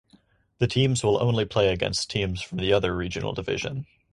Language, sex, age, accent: English, male, under 19, United States English